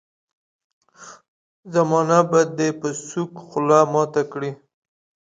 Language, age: Pashto, 30-39